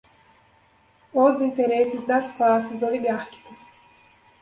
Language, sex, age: Portuguese, female, 30-39